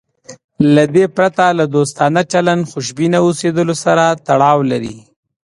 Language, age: Pashto, 19-29